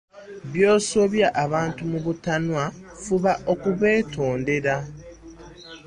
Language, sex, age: Ganda, male, 19-29